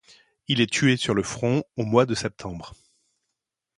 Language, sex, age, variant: French, male, 40-49, Français de métropole